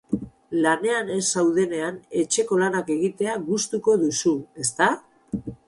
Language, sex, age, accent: Basque, female, 40-49, Mendebalekoa (Araba, Bizkaia, Gipuzkoako mendebaleko herri batzuk)